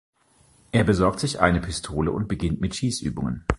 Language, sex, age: German, male, 40-49